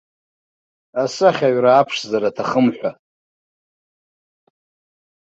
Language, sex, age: Abkhazian, male, 50-59